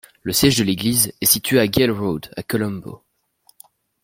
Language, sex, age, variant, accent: French, male, under 19, Français d'Europe, Français de Belgique